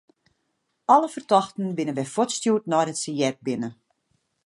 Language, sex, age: Western Frisian, female, 40-49